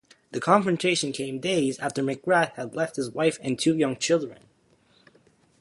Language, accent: English, United States English